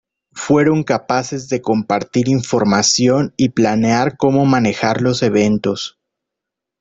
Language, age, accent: Spanish, 30-39, México